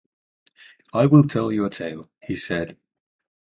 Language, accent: English, England English